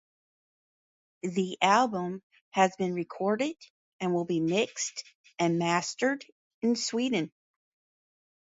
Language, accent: English, United States English